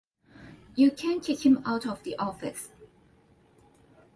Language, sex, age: English, female, 30-39